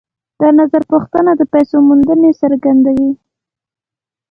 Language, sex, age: Pashto, female, 19-29